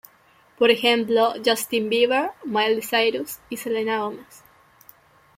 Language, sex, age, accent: Spanish, female, 19-29, Rioplatense: Argentina, Uruguay, este de Bolivia, Paraguay